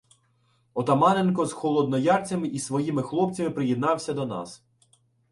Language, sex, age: Ukrainian, male, 19-29